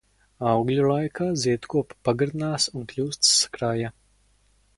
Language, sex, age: Latvian, male, under 19